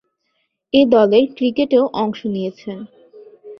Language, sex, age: Bengali, female, 19-29